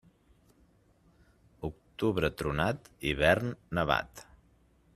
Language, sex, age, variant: Catalan, male, 30-39, Central